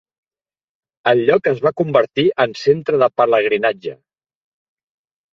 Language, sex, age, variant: Catalan, male, 30-39, Central